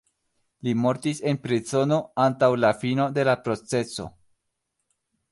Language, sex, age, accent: Esperanto, male, 19-29, Internacia